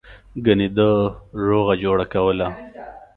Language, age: Pashto, 19-29